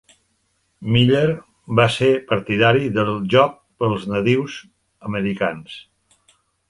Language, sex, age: Catalan, male, 60-69